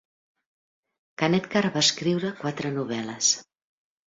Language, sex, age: Catalan, female, 60-69